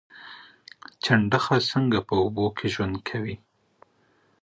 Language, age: Pashto, 30-39